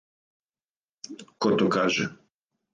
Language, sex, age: Serbian, male, 50-59